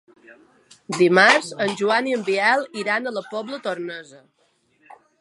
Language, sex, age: Catalan, female, 40-49